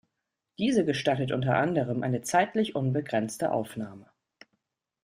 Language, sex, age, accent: German, female, 40-49, Deutschland Deutsch